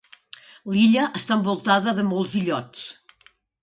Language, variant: Catalan, Nord-Occidental